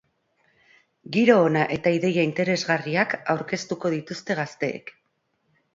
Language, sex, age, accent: Basque, female, 40-49, Erdialdekoa edo Nafarra (Gipuzkoa, Nafarroa)